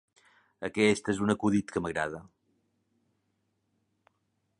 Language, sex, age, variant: Catalan, male, 40-49, Balear